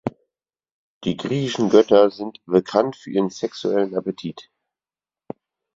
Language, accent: German, Deutschland Deutsch